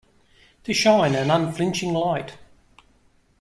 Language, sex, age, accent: English, male, 50-59, Australian English